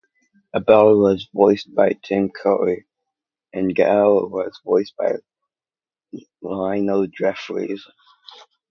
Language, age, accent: English, under 19, United States English